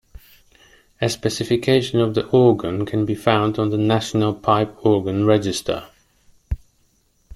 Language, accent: English, England English